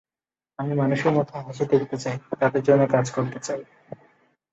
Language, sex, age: Bengali, male, 19-29